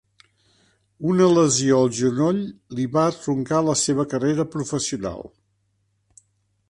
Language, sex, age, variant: Catalan, male, 70-79, Central